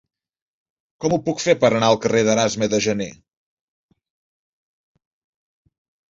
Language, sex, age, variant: Catalan, male, 19-29, Central